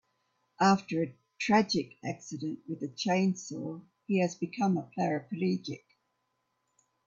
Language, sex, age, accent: English, female, 70-79, Australian English